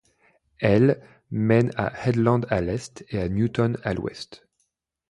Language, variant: French, Français de métropole